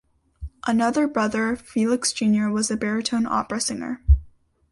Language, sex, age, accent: English, female, under 19, United States English